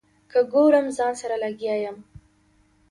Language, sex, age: Pashto, female, under 19